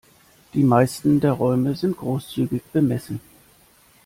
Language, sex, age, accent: German, male, 30-39, Deutschland Deutsch